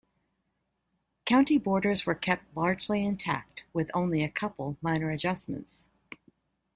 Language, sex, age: English, female, 50-59